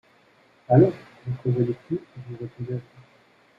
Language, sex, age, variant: French, male, 19-29, Français de métropole